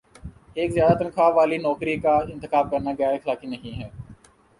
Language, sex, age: Urdu, male, 19-29